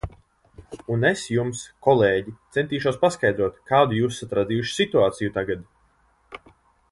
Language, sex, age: Latvian, male, 19-29